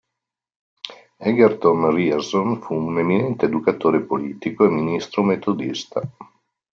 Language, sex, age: Italian, male, 50-59